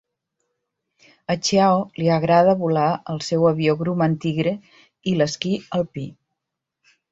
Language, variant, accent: Catalan, Central, Barceloní